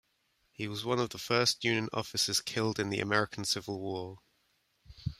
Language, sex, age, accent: English, male, 30-39, England English